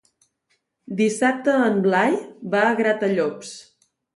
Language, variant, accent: Catalan, Central, central